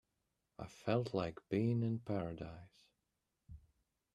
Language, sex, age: English, male, 19-29